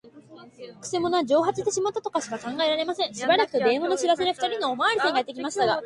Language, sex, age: Japanese, female, 19-29